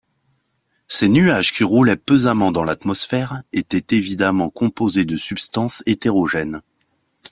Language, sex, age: French, male, 30-39